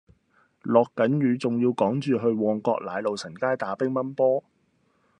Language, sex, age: Cantonese, male, 19-29